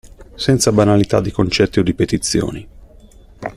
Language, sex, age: Italian, male, 50-59